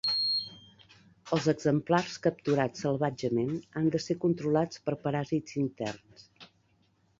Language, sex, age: Catalan, female, 50-59